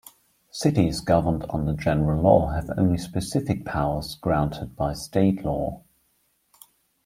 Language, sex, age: English, male, 30-39